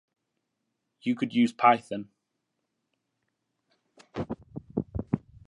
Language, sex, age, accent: English, male, 19-29, England English